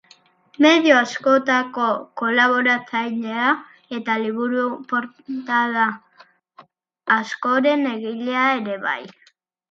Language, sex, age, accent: Basque, male, under 19, Erdialdekoa edo Nafarra (Gipuzkoa, Nafarroa)